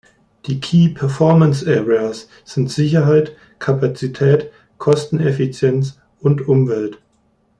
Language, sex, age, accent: German, male, 19-29, Deutschland Deutsch